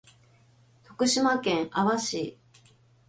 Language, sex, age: Japanese, female, 50-59